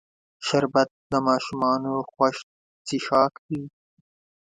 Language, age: Pashto, 19-29